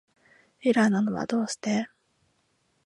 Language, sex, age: Japanese, female, 19-29